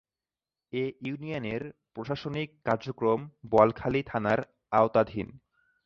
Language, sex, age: Bengali, male, 19-29